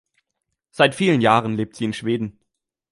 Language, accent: German, Deutschland Deutsch